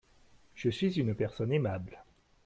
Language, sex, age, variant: French, male, 30-39, Français de métropole